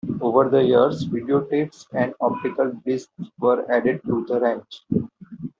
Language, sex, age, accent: English, male, 19-29, India and South Asia (India, Pakistan, Sri Lanka)